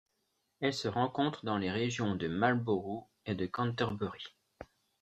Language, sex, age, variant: French, male, 40-49, Français de métropole